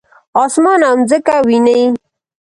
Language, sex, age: Pashto, female, 19-29